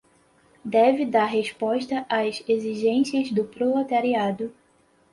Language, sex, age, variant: Portuguese, female, 19-29, Portuguese (Brasil)